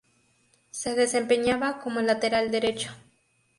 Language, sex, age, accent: Spanish, female, under 19, México